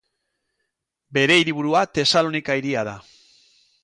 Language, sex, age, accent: Basque, male, 50-59, Mendebalekoa (Araba, Bizkaia, Gipuzkoako mendebaleko herri batzuk)